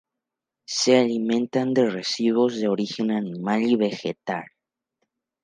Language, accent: Spanish, México